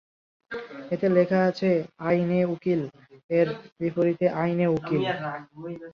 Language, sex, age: Bengali, male, 40-49